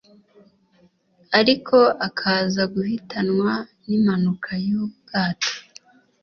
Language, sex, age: Kinyarwanda, female, 19-29